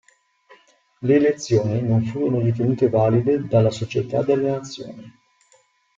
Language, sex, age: Italian, male, 40-49